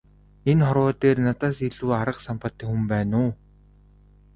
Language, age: Mongolian, 19-29